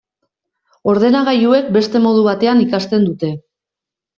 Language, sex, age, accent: Basque, female, 19-29, Erdialdekoa edo Nafarra (Gipuzkoa, Nafarroa)